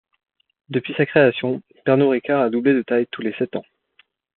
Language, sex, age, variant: French, male, 19-29, Français de métropole